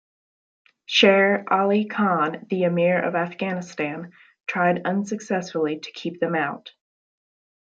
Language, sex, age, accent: English, female, 19-29, United States English